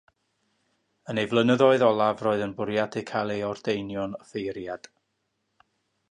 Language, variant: Welsh, North-Eastern Welsh